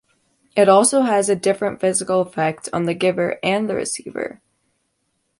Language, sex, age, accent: English, female, under 19, United States English